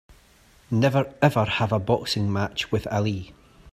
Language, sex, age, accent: English, male, 30-39, Scottish English